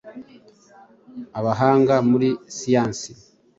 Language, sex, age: Kinyarwanda, male, 30-39